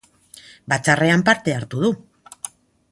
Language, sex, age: Basque, female, 50-59